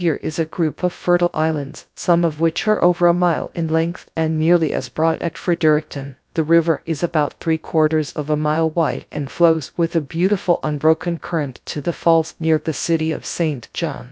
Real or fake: fake